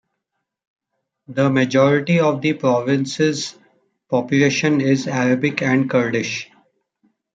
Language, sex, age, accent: English, male, 40-49, India and South Asia (India, Pakistan, Sri Lanka)